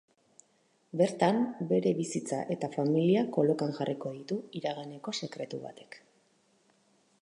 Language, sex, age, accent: Basque, female, 30-39, Mendebalekoa (Araba, Bizkaia, Gipuzkoako mendebaleko herri batzuk)